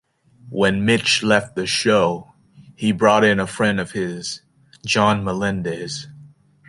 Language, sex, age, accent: English, male, 19-29, United States English